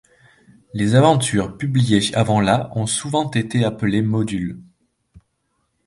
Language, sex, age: French, male, 30-39